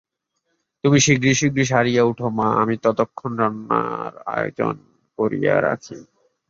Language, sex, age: Bengali, male, 19-29